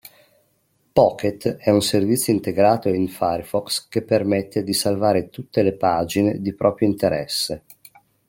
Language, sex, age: Italian, male, 50-59